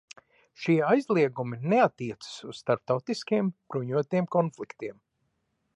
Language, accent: Latvian, Riga